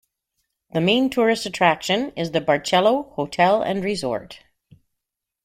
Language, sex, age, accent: English, female, 50-59, Canadian English